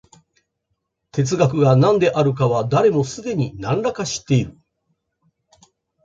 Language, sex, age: Japanese, male, 50-59